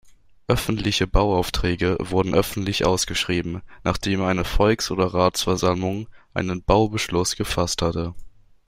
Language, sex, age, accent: German, male, under 19, Deutschland Deutsch